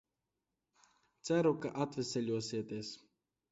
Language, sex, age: Latvian, male, 30-39